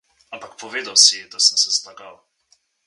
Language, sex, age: Slovenian, male, 19-29